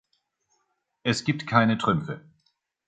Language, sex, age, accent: German, male, 50-59, Deutschland Deutsch